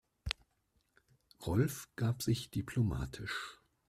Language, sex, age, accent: German, male, 40-49, Deutschland Deutsch